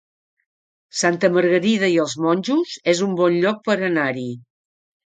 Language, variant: Catalan, Central